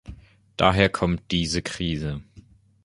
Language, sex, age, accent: German, male, under 19, Deutschland Deutsch